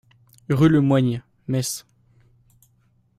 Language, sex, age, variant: French, male, under 19, Français de métropole